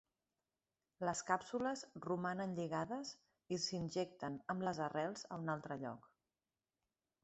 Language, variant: Catalan, Central